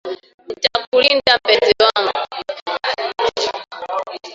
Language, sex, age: Swahili, female, 19-29